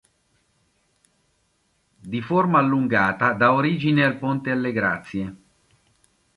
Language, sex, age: Italian, male, 50-59